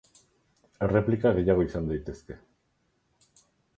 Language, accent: Basque, Erdialdekoa edo Nafarra (Gipuzkoa, Nafarroa)